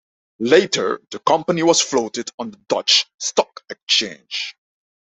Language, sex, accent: English, male, England English